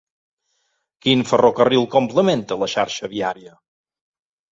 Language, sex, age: Catalan, male, 50-59